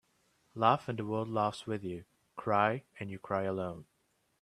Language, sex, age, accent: English, male, 19-29, England English